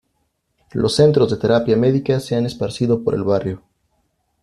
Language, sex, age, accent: Spanish, male, 30-39, México